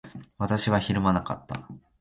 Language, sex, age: Japanese, male, 19-29